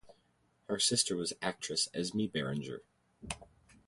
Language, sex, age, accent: English, male, 19-29, United States English